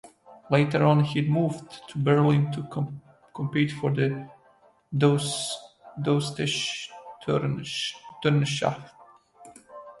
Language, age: English, 19-29